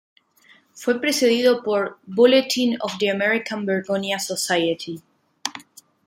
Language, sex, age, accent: Spanish, female, under 19, Rioplatense: Argentina, Uruguay, este de Bolivia, Paraguay